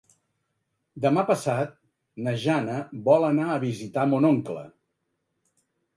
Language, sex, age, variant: Catalan, male, 60-69, Central